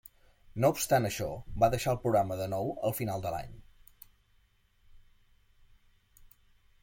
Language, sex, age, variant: Catalan, male, 40-49, Central